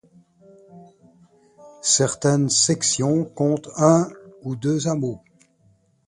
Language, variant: French, Français de métropole